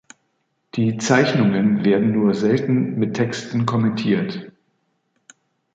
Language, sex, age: German, male, 60-69